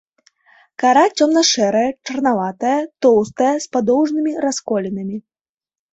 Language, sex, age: Belarusian, female, 19-29